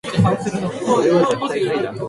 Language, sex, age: Japanese, female, 19-29